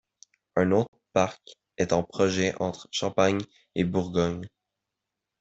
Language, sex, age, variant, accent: French, male, under 19, Français d'Amérique du Nord, Français du Canada